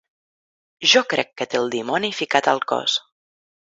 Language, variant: Catalan, Central